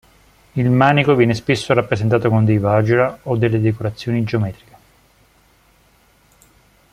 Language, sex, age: Italian, male, 40-49